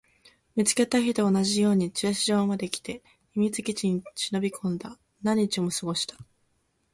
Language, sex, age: Japanese, female, 19-29